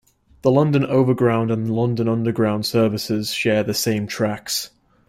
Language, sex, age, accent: English, male, under 19, England English